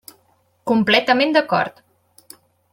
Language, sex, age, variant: Catalan, female, 19-29, Central